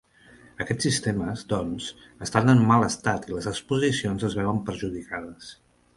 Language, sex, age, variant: Catalan, male, 50-59, Central